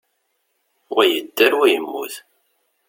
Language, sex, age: Kabyle, male, 30-39